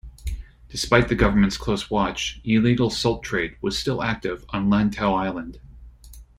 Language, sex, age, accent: English, male, 40-49, United States English